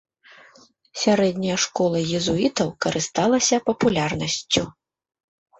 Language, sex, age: Belarusian, female, 30-39